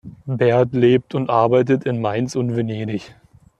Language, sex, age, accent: German, male, 19-29, Deutschland Deutsch